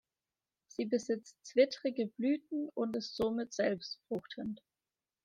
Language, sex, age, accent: German, female, 19-29, Deutschland Deutsch